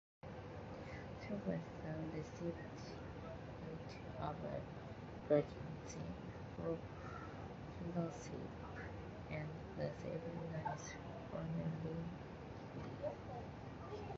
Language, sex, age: English, female, 19-29